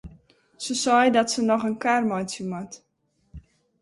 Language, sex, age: Western Frisian, female, 30-39